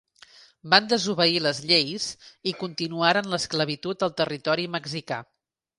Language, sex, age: Catalan, female, 50-59